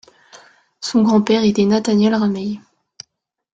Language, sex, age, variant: French, female, under 19, Français de métropole